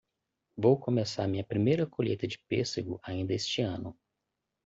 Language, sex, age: Portuguese, male, 30-39